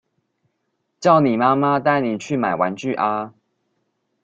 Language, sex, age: Chinese, male, 19-29